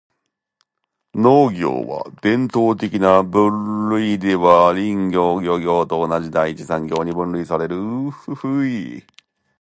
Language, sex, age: Japanese, female, 19-29